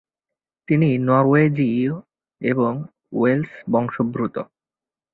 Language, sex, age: Bengali, male, 19-29